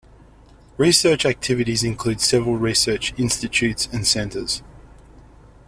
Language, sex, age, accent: English, male, 30-39, Australian English